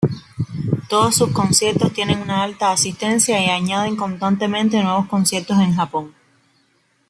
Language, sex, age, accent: Spanish, female, 19-29, Caribe: Cuba, Venezuela, Puerto Rico, República Dominicana, Panamá, Colombia caribeña, México caribeño, Costa del golfo de México